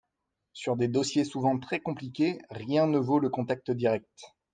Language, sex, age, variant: French, male, 30-39, Français de métropole